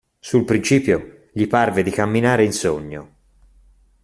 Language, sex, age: Italian, male, 40-49